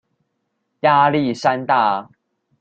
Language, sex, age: Chinese, male, 19-29